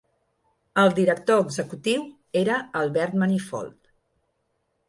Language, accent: Catalan, balear; central